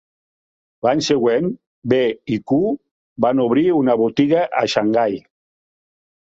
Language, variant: Catalan, Nord-Occidental